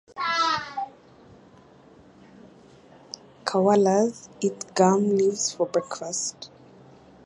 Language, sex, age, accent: English, female, 19-29, United States English